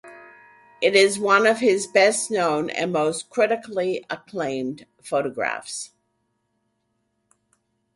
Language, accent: English, United States English